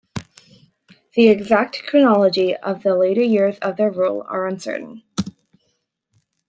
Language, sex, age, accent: English, female, under 19, United States English